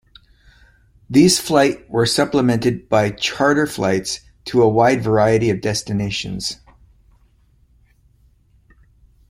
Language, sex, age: English, male, 50-59